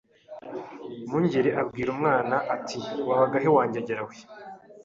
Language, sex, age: Kinyarwanda, male, 19-29